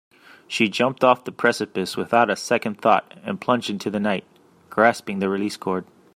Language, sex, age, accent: English, male, 30-39, United States English